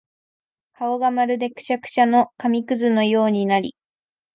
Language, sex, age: Japanese, female, 19-29